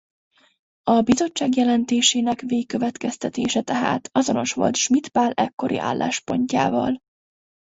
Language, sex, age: Hungarian, female, 19-29